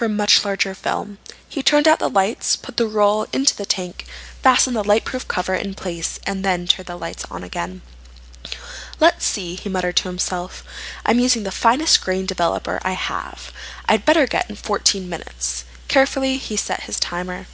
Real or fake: real